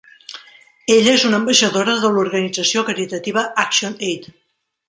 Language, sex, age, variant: Catalan, female, 40-49, Central